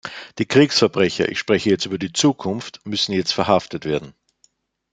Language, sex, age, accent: German, male, 50-59, Österreichisches Deutsch